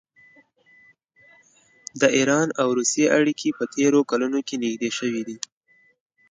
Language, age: Pashto, 19-29